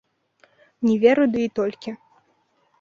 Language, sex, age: Belarusian, female, under 19